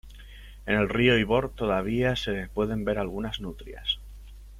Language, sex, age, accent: Spanish, male, 19-29, España: Sur peninsular (Andalucia, Extremadura, Murcia)